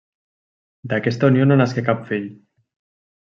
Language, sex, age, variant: Catalan, male, 19-29, Nord-Occidental